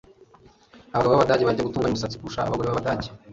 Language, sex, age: Kinyarwanda, male, 40-49